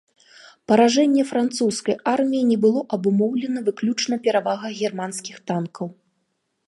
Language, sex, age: Belarusian, female, 30-39